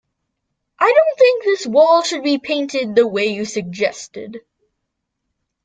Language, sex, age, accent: English, male, under 19, United States English